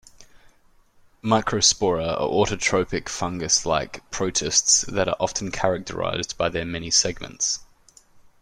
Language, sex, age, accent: English, male, 19-29, Australian English